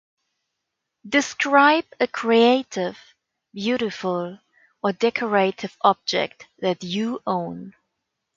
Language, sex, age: English, female, 19-29